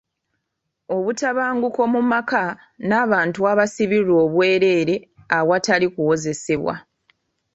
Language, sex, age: Ganda, female, 30-39